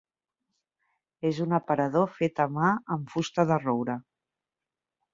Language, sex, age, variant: Catalan, female, 40-49, Central